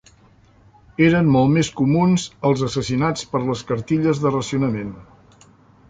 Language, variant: Catalan, Central